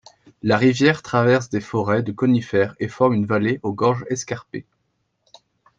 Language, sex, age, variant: French, male, 19-29, Français de métropole